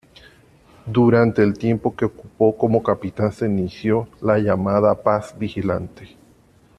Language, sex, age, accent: Spanish, male, 30-39, Caribe: Cuba, Venezuela, Puerto Rico, República Dominicana, Panamá, Colombia caribeña, México caribeño, Costa del golfo de México